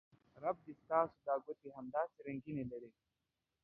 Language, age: Pashto, under 19